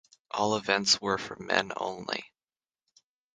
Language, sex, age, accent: English, male, under 19, United States English; Canadian English